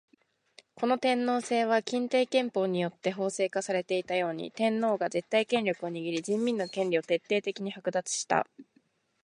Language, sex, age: Japanese, female, 19-29